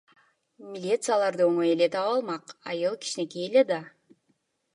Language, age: Kyrgyz, 19-29